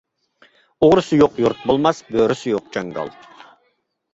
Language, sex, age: Uyghur, male, 19-29